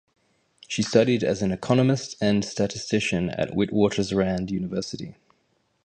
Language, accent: English, Australian English